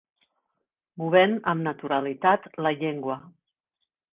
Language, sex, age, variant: Catalan, female, 50-59, Central